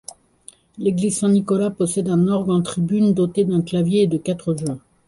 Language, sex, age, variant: French, female, 40-49, Français de métropole